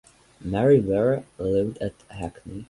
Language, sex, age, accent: English, male, 19-29, United States English